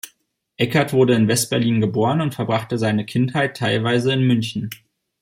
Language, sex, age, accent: German, male, 30-39, Deutschland Deutsch